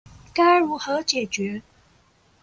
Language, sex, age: Chinese, female, 19-29